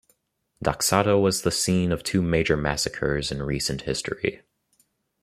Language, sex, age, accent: English, male, 19-29, United States English